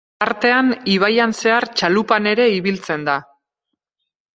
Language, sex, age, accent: Basque, female, 40-49, Mendebalekoa (Araba, Bizkaia, Gipuzkoako mendebaleko herri batzuk)